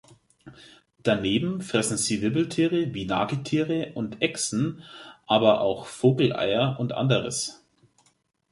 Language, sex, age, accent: German, male, 30-39, Deutschland Deutsch